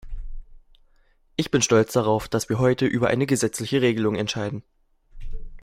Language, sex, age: German, male, 19-29